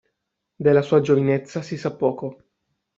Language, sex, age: Italian, male, 30-39